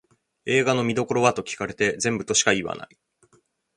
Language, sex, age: Japanese, male, 30-39